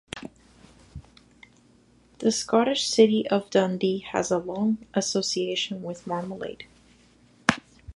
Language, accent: English, United States English